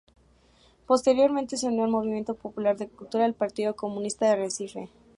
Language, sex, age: Spanish, female, 19-29